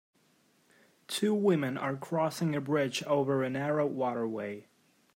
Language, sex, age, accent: English, male, under 19, United States English